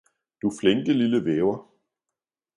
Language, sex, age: Danish, male, 40-49